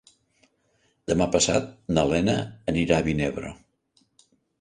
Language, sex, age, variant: Catalan, male, 70-79, Central